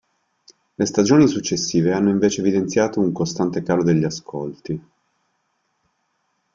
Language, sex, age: Italian, male, 40-49